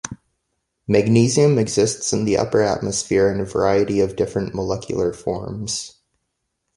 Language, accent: English, United States English